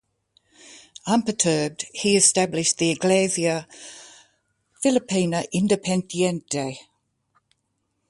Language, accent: English, Australian English